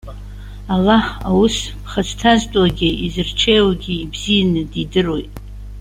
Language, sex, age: Abkhazian, female, 70-79